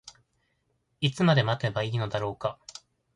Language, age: Japanese, 19-29